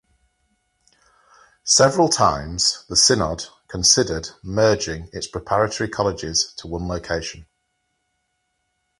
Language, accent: English, England English